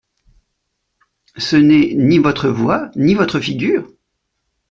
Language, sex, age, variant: French, male, 40-49, Français de métropole